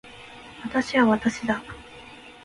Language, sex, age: Japanese, female, 19-29